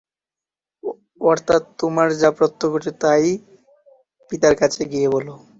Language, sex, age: Bengali, male, 19-29